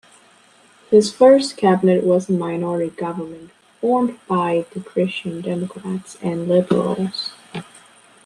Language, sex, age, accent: English, female, under 19, United States English